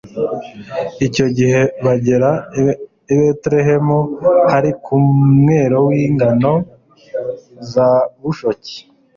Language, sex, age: Kinyarwanda, male, 19-29